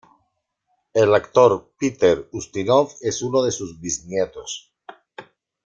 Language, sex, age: Spanish, male, 50-59